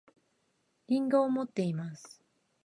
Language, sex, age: Japanese, female, 50-59